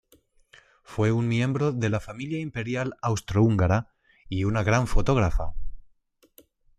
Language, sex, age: Spanish, male, 40-49